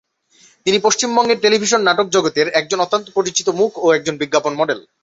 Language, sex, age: Bengali, male, 19-29